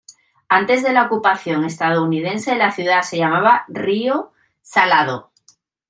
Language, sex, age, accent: Spanish, female, 30-39, España: Centro-Sur peninsular (Madrid, Toledo, Castilla-La Mancha)